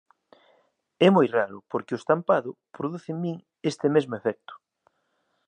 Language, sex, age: Galician, male, 30-39